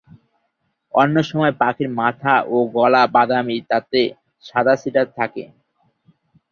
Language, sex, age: Bengali, male, 19-29